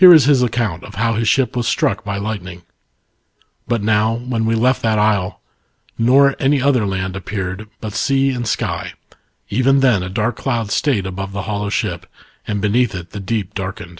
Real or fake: real